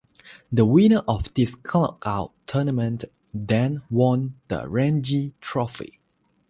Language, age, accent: English, 19-29, United States English; Malaysian English